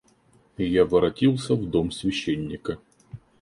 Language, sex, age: Russian, male, 19-29